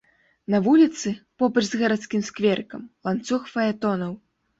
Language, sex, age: Belarusian, female, under 19